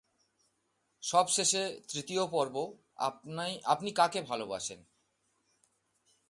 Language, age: Bengali, 40-49